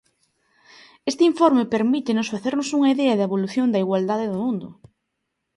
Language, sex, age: Galician, female, 19-29